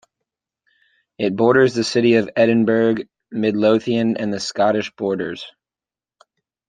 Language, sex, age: English, male, 19-29